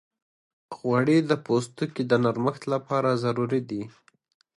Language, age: Pashto, 19-29